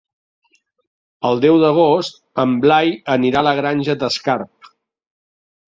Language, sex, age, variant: Catalan, male, 50-59, Central